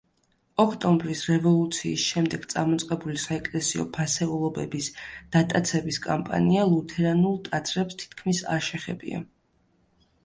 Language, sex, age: Georgian, female, 19-29